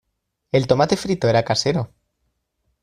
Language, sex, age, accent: Spanish, male, 19-29, España: Centro-Sur peninsular (Madrid, Toledo, Castilla-La Mancha)